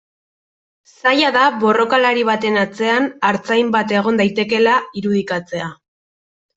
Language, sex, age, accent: Basque, female, 19-29, Mendebalekoa (Araba, Bizkaia, Gipuzkoako mendebaleko herri batzuk)